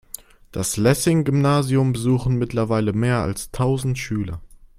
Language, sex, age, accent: German, male, 19-29, Deutschland Deutsch